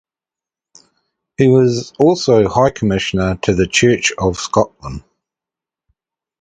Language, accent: English, New Zealand English